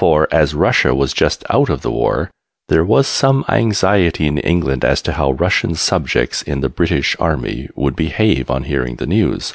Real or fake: real